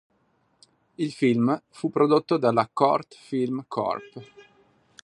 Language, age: Italian, 30-39